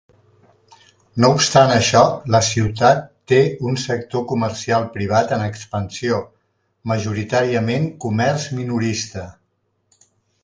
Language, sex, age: Catalan, male, 60-69